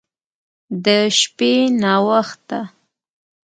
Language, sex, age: Pashto, female, under 19